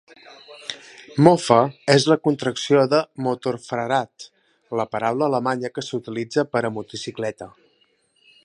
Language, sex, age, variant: Catalan, male, 30-39, Central